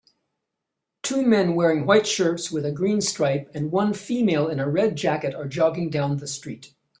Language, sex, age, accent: English, male, 60-69, Canadian English